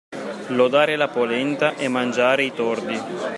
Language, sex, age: Italian, male, 30-39